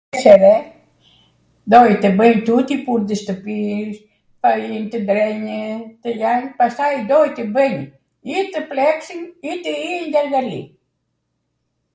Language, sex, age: Arvanitika Albanian, female, 70-79